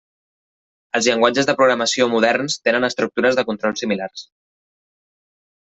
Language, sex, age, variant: Catalan, male, 19-29, Central